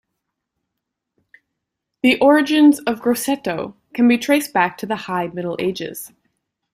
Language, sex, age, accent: English, female, 30-39, Canadian English